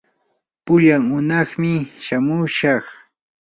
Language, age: Yanahuanca Pasco Quechua, 19-29